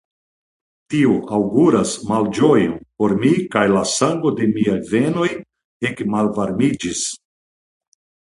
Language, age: Esperanto, 60-69